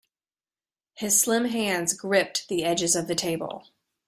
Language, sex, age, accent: English, female, 50-59, United States English